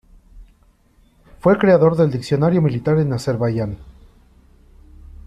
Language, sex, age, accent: Spanish, male, 30-39, México